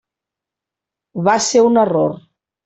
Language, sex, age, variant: Catalan, female, 50-59, Central